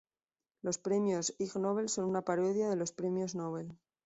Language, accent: Spanish, España: Centro-Sur peninsular (Madrid, Toledo, Castilla-La Mancha)